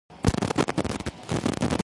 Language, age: English, 19-29